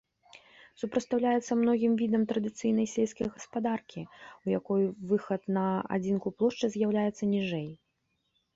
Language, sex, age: Belarusian, female, 30-39